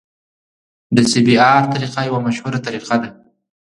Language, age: Pashto, 19-29